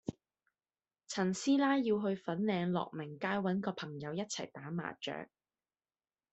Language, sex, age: Cantonese, female, 19-29